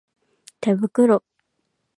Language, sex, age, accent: Japanese, female, 19-29, 関西